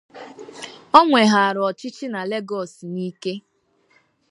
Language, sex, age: Igbo, female, 19-29